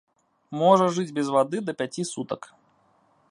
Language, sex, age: Belarusian, male, 19-29